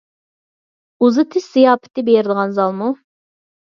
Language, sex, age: Uyghur, female, 30-39